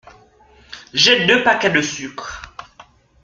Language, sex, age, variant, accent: French, male, 19-29, Français d'Amérique du Nord, Français du Canada